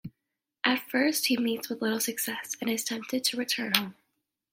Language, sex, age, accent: English, female, under 19, United States English